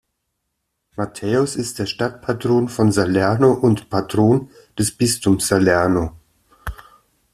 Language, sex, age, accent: German, male, 50-59, Deutschland Deutsch